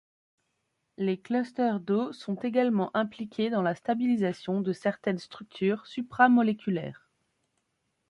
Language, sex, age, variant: French, female, 30-39, Français de métropole